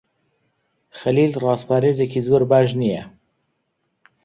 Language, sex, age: Central Kurdish, male, 30-39